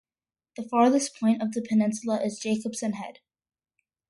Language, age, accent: English, under 19, United States English